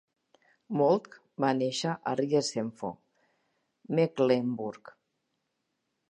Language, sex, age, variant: Catalan, female, 40-49, Central